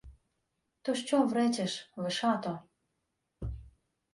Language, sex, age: Ukrainian, female, 30-39